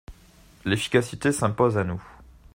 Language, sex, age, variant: French, male, 19-29, Français de métropole